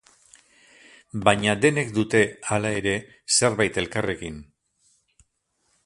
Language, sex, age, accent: Basque, male, 60-69, Erdialdekoa edo Nafarra (Gipuzkoa, Nafarroa)